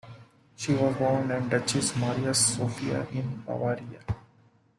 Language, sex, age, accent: English, male, 30-39, India and South Asia (India, Pakistan, Sri Lanka)